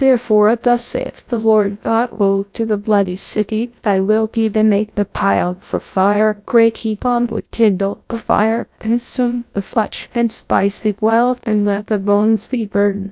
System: TTS, GlowTTS